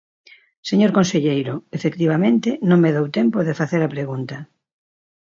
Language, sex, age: Galician, female, 60-69